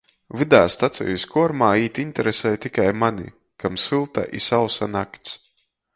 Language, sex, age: Latgalian, male, 19-29